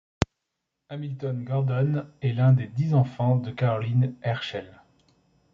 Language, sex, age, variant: French, male, 30-39, Français de métropole